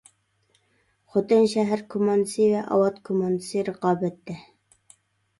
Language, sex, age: Uyghur, female, 30-39